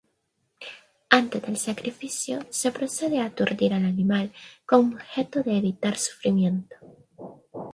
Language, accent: Spanish, América central